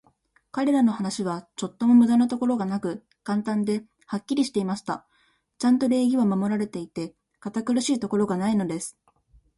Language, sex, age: Japanese, female, 19-29